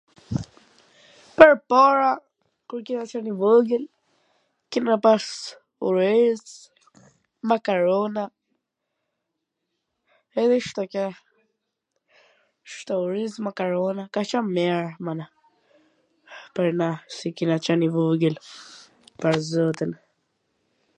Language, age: Gheg Albanian, under 19